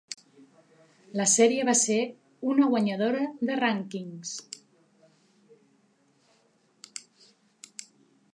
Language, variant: Catalan, Central